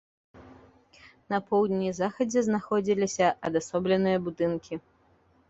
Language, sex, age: Belarusian, female, 40-49